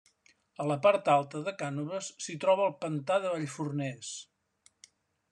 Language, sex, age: Catalan, male, 70-79